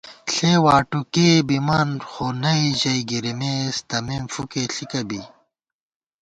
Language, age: Gawar-Bati, 30-39